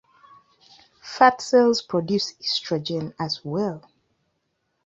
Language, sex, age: English, female, 30-39